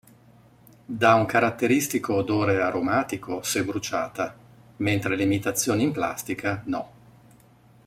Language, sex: Italian, male